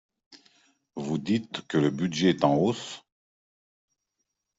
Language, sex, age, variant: French, male, 50-59, Français de métropole